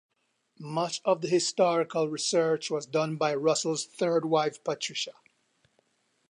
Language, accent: English, West Indies and Bermuda (Bahamas, Bermuda, Jamaica, Trinidad)